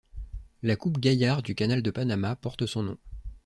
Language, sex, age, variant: French, male, 30-39, Français de métropole